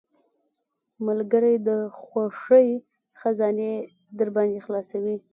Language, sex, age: Pashto, female, 19-29